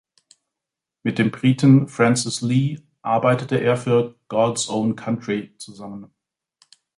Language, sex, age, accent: German, male, 40-49, Deutschland Deutsch